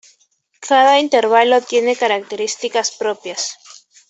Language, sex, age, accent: Spanish, female, 19-29, España: Norte peninsular (Asturias, Castilla y León, Cantabria, País Vasco, Navarra, Aragón, La Rioja, Guadalajara, Cuenca)